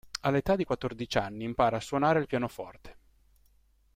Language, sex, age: Italian, male, 40-49